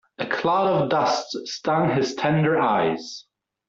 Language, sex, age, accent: English, male, 19-29, England English